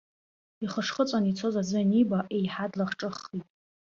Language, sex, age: Abkhazian, female, under 19